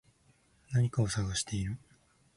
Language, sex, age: Japanese, male, 19-29